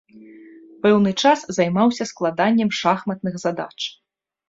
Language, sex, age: Belarusian, female, 30-39